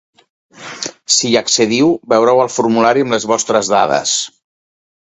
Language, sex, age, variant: Catalan, male, 40-49, Central